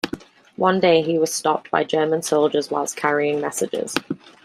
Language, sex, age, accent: English, female, 30-39, England English